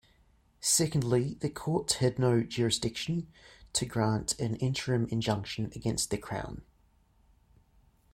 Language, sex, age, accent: English, male, 30-39, Australian English